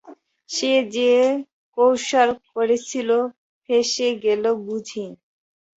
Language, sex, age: Bengali, female, 19-29